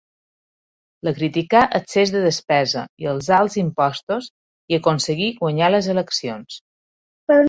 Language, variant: Catalan, Balear